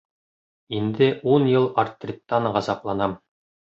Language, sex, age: Bashkir, female, 30-39